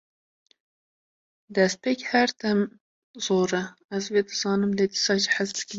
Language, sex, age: Kurdish, female, 19-29